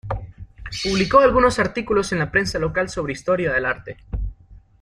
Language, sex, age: Spanish, male, 19-29